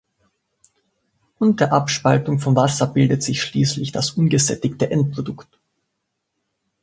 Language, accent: German, Österreichisches Deutsch